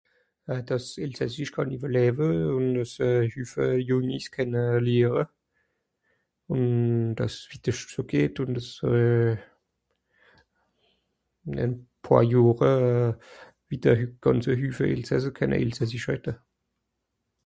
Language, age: Swiss German, 30-39